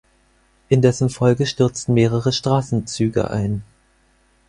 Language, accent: German, Deutschland Deutsch